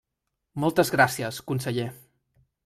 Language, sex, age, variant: Catalan, male, 19-29, Central